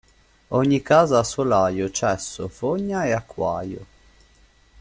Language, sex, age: Italian, male, 19-29